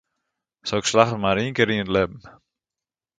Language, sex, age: Western Frisian, male, under 19